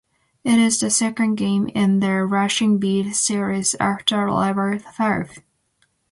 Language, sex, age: English, female, 19-29